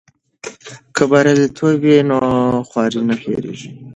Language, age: Pashto, 19-29